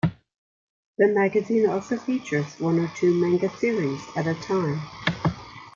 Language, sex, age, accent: English, female, 50-59, United States English